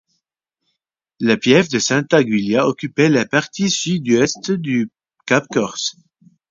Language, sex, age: French, male, 19-29